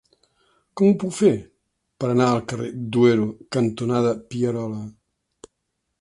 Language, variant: Catalan, Central